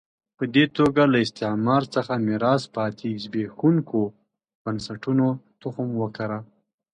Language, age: Pashto, 19-29